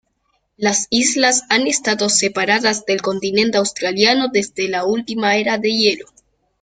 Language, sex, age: Spanish, male, under 19